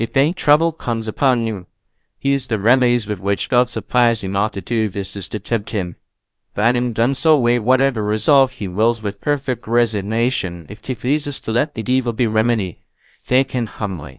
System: TTS, VITS